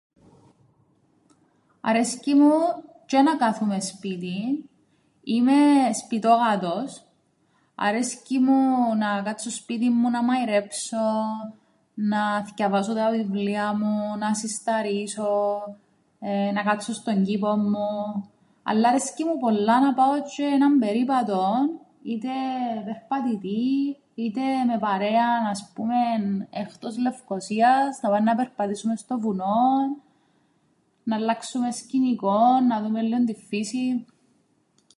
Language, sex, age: Greek, female, 30-39